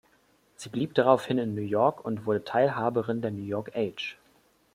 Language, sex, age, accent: German, male, 19-29, Deutschland Deutsch